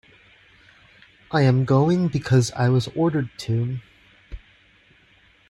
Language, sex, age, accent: English, male, 19-29, United States English